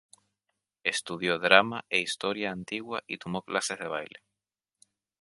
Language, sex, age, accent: Spanish, male, 19-29, España: Islas Canarias